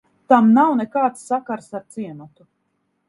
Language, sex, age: Latvian, female, 40-49